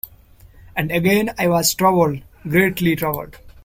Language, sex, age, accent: English, male, 19-29, India and South Asia (India, Pakistan, Sri Lanka)